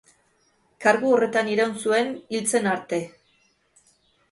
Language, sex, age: Basque, female, 50-59